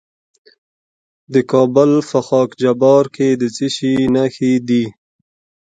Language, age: Pashto, 19-29